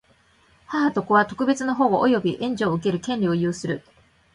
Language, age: Japanese, 50-59